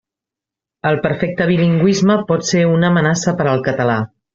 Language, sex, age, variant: Catalan, female, 40-49, Central